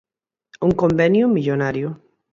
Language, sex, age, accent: Galician, female, 40-49, Central (gheada)